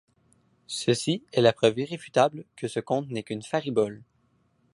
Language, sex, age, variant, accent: French, male, 19-29, Français d'Amérique du Nord, Français du Canada